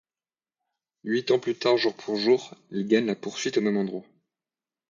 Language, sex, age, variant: French, male, 19-29, Français de métropole